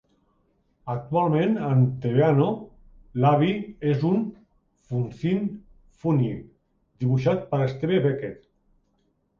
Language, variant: Catalan, Central